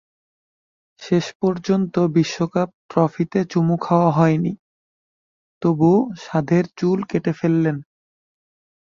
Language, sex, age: Bengali, male, 19-29